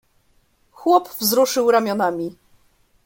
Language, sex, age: Polish, female, 19-29